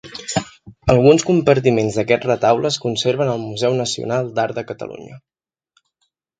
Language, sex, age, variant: Catalan, male, 19-29, Central